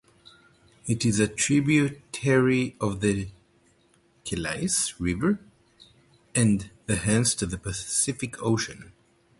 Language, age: English, 40-49